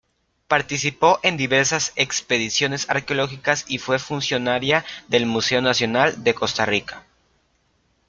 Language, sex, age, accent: Spanish, male, 30-39, México